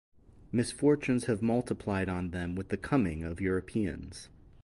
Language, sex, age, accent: English, male, 40-49, United States English